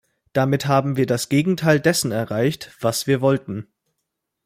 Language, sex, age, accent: German, male, under 19, Deutschland Deutsch